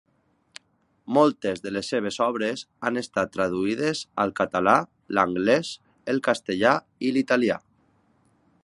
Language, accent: Catalan, valencià